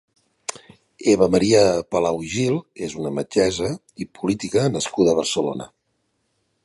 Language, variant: Catalan, Central